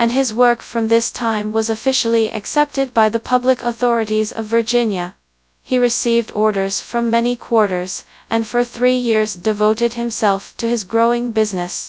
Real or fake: fake